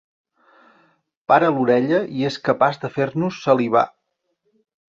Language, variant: Catalan, Central